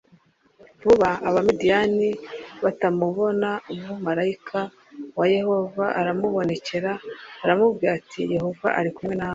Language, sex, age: Kinyarwanda, female, 30-39